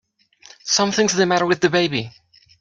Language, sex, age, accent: English, male, 30-39, United States English